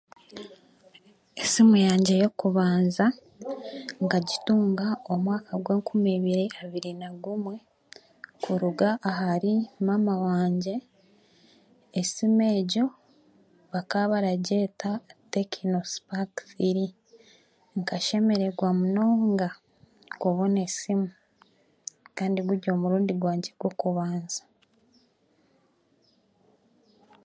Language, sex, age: Chiga, female, 19-29